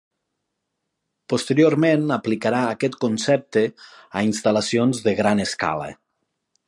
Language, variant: Catalan, Nord-Occidental